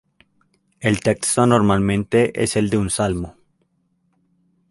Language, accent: Spanish, Andino-Pacífico: Colombia, Perú, Ecuador, oeste de Bolivia y Venezuela andina